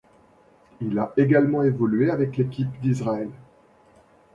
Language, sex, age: French, male, 50-59